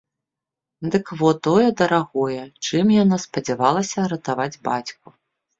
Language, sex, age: Belarusian, female, 40-49